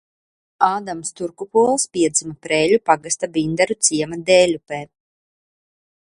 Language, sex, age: Latvian, female, 30-39